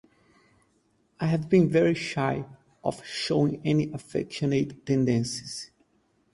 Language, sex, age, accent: English, male, 30-39, United States English